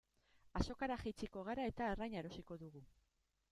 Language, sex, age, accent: Basque, female, 40-49, Mendebalekoa (Araba, Bizkaia, Gipuzkoako mendebaleko herri batzuk)